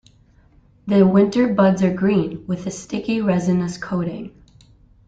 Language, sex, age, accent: English, female, 19-29, United States English